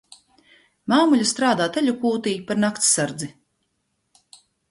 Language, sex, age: Latvian, female, 50-59